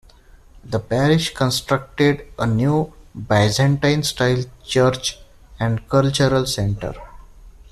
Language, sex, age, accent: English, male, 19-29, India and South Asia (India, Pakistan, Sri Lanka)